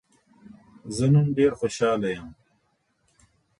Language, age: Pashto, 30-39